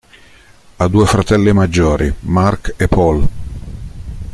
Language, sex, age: Italian, male, 50-59